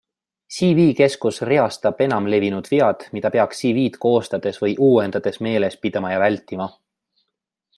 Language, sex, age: Estonian, male, 30-39